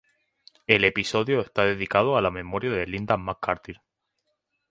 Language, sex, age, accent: Spanish, male, 19-29, España: Islas Canarias